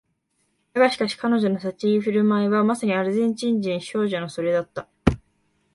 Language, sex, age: Japanese, female, 19-29